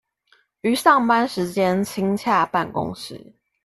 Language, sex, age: Chinese, female, 19-29